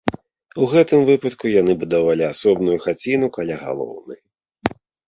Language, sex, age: Belarusian, male, 30-39